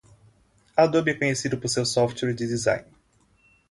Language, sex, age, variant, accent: Portuguese, male, 19-29, Portuguese (Brasil), Nordestino